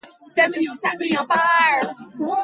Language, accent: English, Canadian English